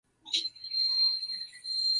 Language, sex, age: Japanese, male, 19-29